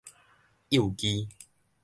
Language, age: Min Nan Chinese, 19-29